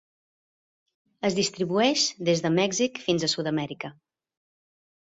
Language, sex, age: Catalan, female, 40-49